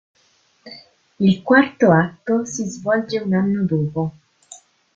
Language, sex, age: Italian, female, 19-29